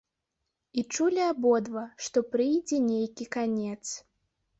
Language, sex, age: Belarusian, female, under 19